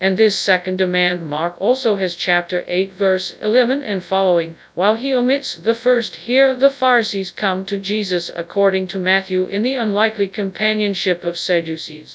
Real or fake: fake